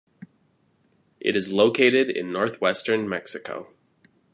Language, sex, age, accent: English, male, 30-39, United States English